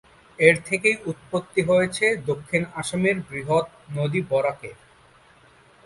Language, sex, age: Bengali, male, 19-29